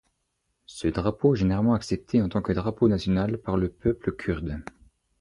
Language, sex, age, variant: French, male, 19-29, Français de métropole